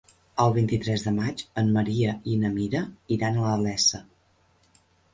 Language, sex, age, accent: Catalan, female, 50-59, nord-oriental